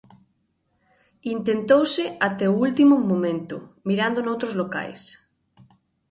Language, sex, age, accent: Galician, female, 30-39, Normativo (estándar)